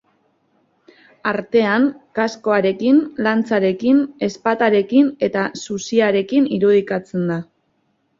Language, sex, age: Basque, female, 19-29